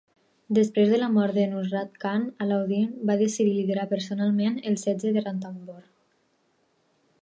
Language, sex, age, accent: Catalan, female, 19-29, Tortosí